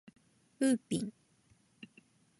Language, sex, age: Japanese, female, 30-39